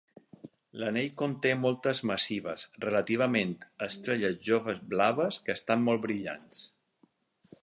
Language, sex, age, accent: Catalan, male, 50-59, mallorquí